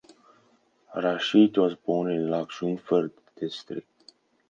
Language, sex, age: English, female, 19-29